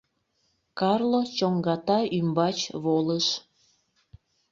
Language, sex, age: Mari, female, 40-49